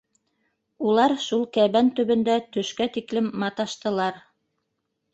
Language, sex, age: Bashkir, female, 50-59